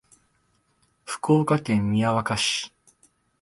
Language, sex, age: Japanese, male, 19-29